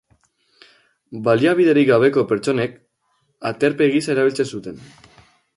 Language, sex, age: Basque, male, under 19